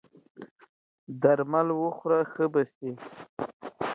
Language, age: Pashto, 30-39